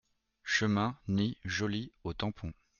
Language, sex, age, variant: French, male, 19-29, Français de métropole